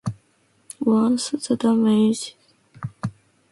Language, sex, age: English, female, 19-29